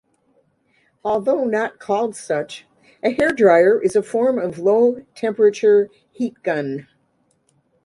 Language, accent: English, United States English